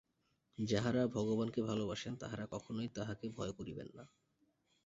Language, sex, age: Bengali, male, 19-29